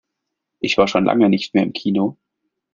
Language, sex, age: German, male, 30-39